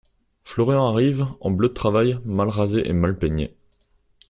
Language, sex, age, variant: French, male, 19-29, Français de métropole